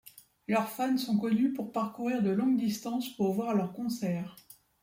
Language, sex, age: French, female, 50-59